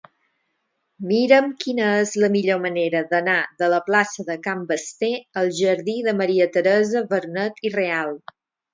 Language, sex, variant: Catalan, female, Balear